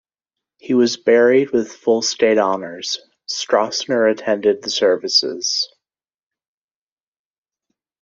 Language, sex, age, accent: English, male, 30-39, United States English